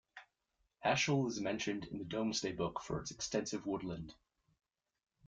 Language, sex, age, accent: English, male, 19-29, United States English